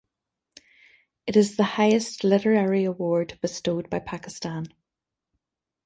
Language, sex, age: English, female, 50-59